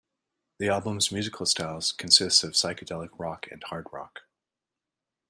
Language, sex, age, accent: English, male, 40-49, Canadian English